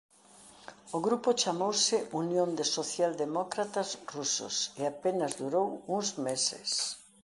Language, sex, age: Galician, female, 60-69